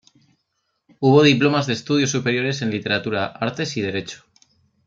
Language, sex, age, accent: Spanish, male, 19-29, España: Norte peninsular (Asturias, Castilla y León, Cantabria, País Vasco, Navarra, Aragón, La Rioja, Guadalajara, Cuenca)